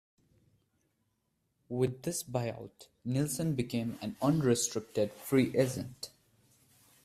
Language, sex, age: English, male, 19-29